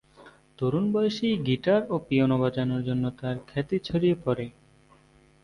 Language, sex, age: Bengali, male, 19-29